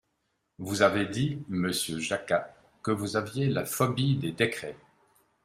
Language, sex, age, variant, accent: French, male, 50-59, Français d'Europe, Français de Suisse